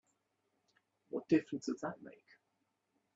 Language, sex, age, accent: English, male, 50-59, England English